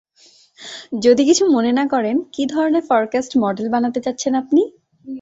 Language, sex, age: Bengali, female, 19-29